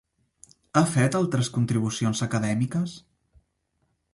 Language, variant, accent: Catalan, Central, central